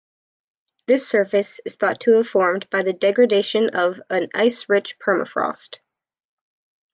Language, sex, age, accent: English, female, 19-29, United States English